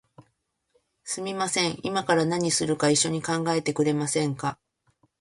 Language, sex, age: Japanese, female, 40-49